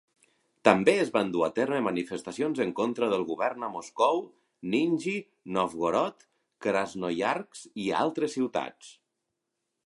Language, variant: Catalan, Central